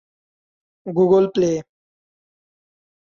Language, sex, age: Bengali, male, 19-29